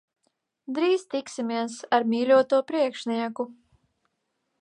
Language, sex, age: Latvian, female, 19-29